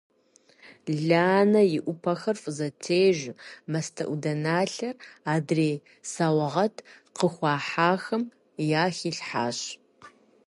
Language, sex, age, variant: Kabardian, female, 30-39, Адыгэбзэ (Къэбэрдей, Кирил, псоми зэдай)